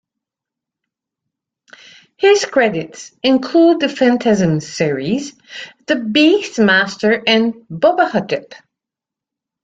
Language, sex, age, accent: English, female, 50-59, England English